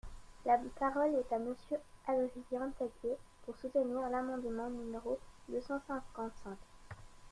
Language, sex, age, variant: French, male, 40-49, Français de métropole